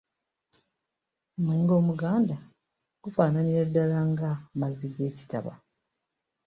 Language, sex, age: Ganda, female, 19-29